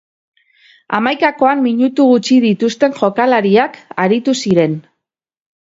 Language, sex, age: Basque, female, 30-39